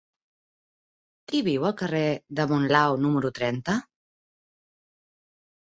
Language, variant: Catalan, Central